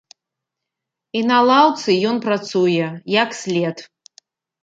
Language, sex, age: Belarusian, female, 40-49